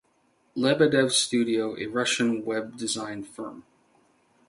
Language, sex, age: English, male, 19-29